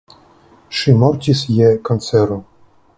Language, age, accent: Esperanto, 30-39, Internacia